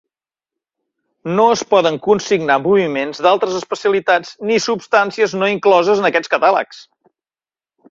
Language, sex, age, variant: Catalan, male, 60-69, Central